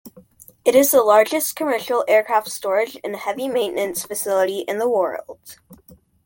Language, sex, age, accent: English, male, under 19, United States English